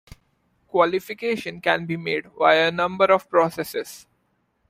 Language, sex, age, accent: English, male, 19-29, India and South Asia (India, Pakistan, Sri Lanka)